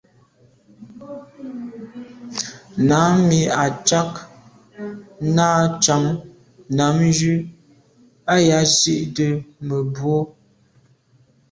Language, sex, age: Medumba, female, 19-29